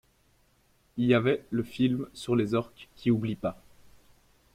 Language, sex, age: French, male, 19-29